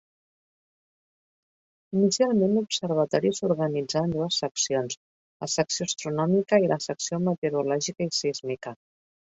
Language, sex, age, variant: Catalan, female, 40-49, Central